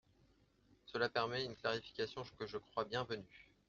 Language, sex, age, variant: French, male, 30-39, Français de métropole